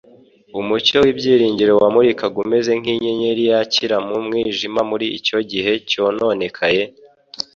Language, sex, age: Kinyarwanda, male, 19-29